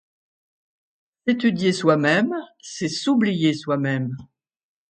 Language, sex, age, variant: French, female, 60-69, Français de métropole